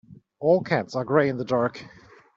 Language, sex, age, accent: English, male, 19-29, England English